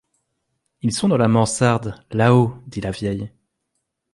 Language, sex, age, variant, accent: French, male, 30-39, Français d'Europe, Français de Belgique